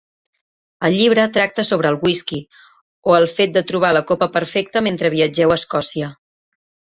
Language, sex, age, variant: Catalan, female, 40-49, Central